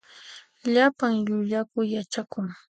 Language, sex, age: Puno Quechua, female, 19-29